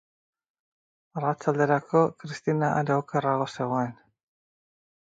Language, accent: Basque, Mendebalekoa (Araba, Bizkaia, Gipuzkoako mendebaleko herri batzuk)